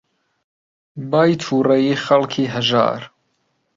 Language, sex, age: Central Kurdish, male, 30-39